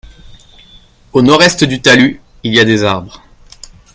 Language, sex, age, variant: French, male, under 19, Français de métropole